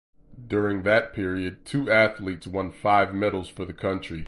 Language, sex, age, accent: English, male, 40-49, United States English